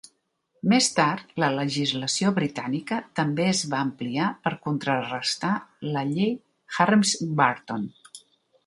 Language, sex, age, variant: Catalan, female, 60-69, Central